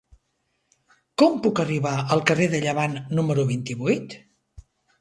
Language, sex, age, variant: Catalan, male, 60-69, Nord-Occidental